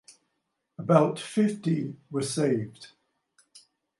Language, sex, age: English, male, 70-79